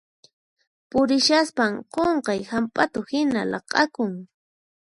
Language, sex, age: Puno Quechua, female, 19-29